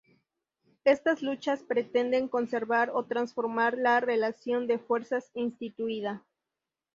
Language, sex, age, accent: Spanish, female, 19-29, México